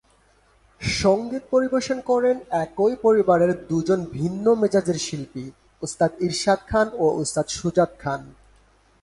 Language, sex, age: Bengali, male, 19-29